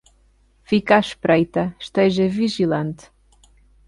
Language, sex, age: Portuguese, female, 30-39